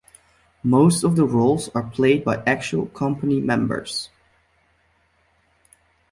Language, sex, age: English, male, 19-29